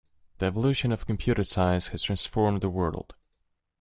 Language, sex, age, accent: English, male, 30-39, United States English